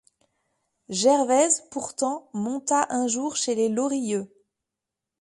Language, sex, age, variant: French, female, 30-39, Français de métropole